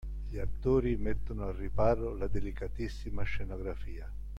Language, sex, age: Italian, male, 60-69